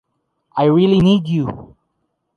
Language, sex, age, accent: English, male, 19-29, Filipino